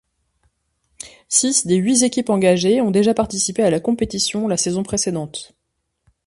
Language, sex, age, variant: French, female, 40-49, Français de métropole